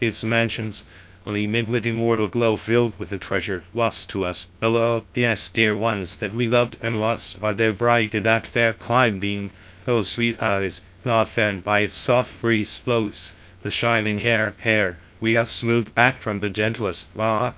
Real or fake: fake